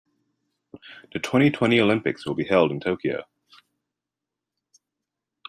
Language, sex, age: English, male, 30-39